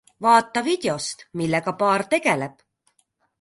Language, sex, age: Estonian, female, 30-39